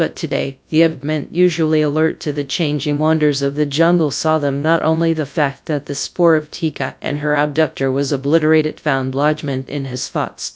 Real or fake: fake